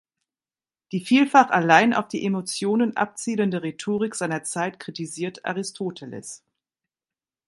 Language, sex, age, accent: German, female, 50-59, Deutschland Deutsch